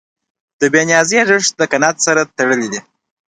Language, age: Pashto, 30-39